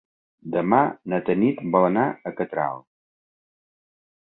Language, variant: Catalan, Central